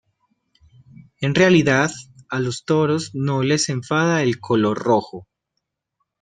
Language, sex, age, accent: Spanish, male, 30-39, Andino-Pacífico: Colombia, Perú, Ecuador, oeste de Bolivia y Venezuela andina